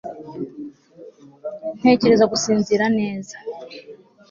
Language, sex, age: Kinyarwanda, female, 19-29